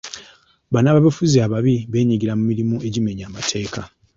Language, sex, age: Ganda, male, 19-29